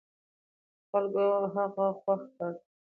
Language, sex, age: Pashto, female, 19-29